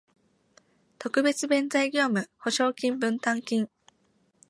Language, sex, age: Japanese, female, 19-29